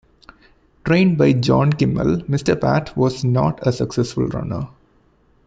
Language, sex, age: English, male, 19-29